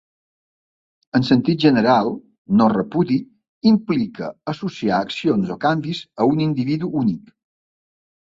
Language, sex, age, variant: Catalan, male, 60-69, Balear